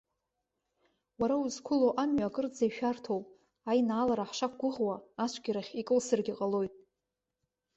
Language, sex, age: Abkhazian, female, 30-39